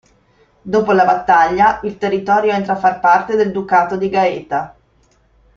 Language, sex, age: Italian, female, 40-49